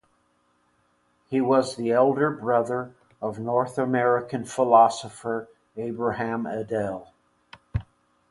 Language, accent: English, United States English